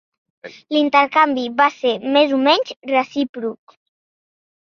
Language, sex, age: Catalan, male, 40-49